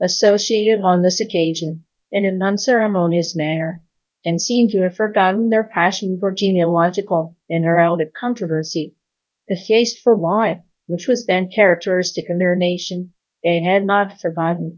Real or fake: fake